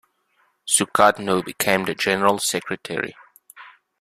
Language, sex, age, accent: English, male, 30-39, Southern African (South Africa, Zimbabwe, Namibia)